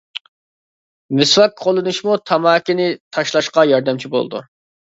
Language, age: Uyghur, 19-29